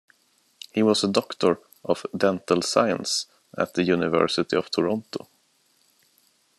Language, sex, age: English, male, 30-39